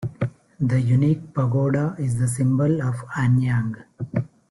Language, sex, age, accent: English, male, 50-59, India and South Asia (India, Pakistan, Sri Lanka)